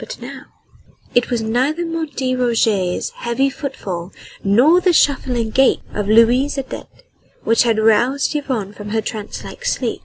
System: none